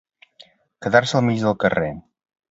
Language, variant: Catalan, Central